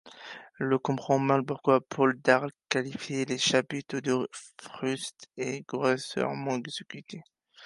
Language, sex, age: French, male, 19-29